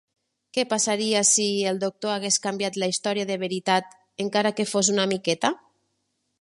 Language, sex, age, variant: Catalan, female, 30-39, Nord-Occidental